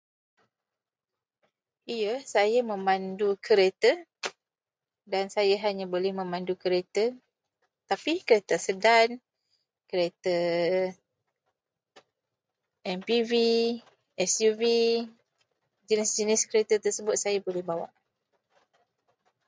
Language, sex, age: Malay, female, 30-39